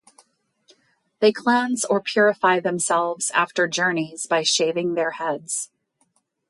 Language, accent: English, United States English